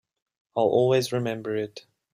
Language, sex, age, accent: English, male, 19-29, Southern African (South Africa, Zimbabwe, Namibia)